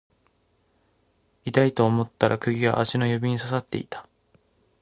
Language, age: Japanese, 19-29